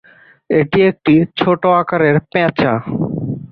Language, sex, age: Bengali, male, 30-39